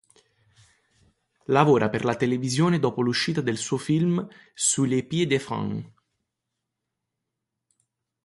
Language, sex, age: Italian, male, 19-29